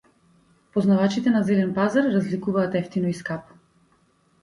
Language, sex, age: Macedonian, female, 40-49